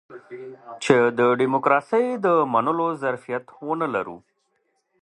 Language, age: Pashto, 30-39